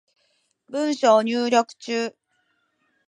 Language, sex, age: Japanese, female, 40-49